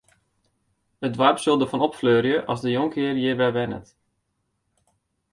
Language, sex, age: Western Frisian, male, 19-29